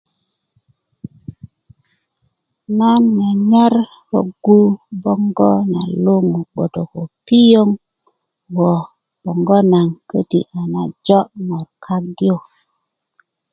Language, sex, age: Kuku, female, 40-49